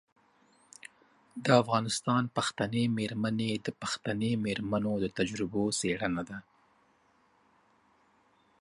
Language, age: Pashto, 30-39